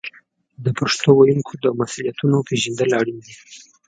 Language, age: Pashto, 30-39